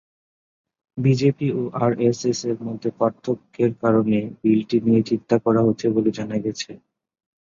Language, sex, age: Bengali, male, 19-29